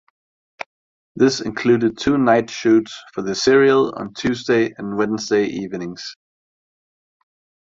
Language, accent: English, United States English